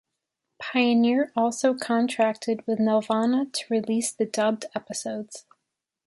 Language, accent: English, United States English